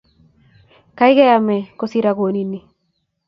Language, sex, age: Kalenjin, female, 19-29